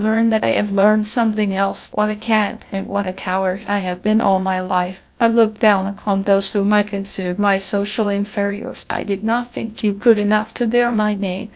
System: TTS, GlowTTS